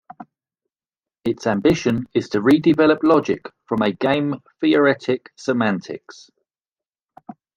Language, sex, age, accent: English, male, 40-49, England English